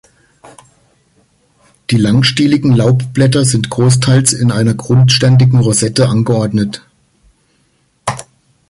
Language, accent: German, Deutschland Deutsch